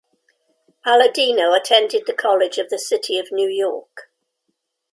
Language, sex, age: English, female, 70-79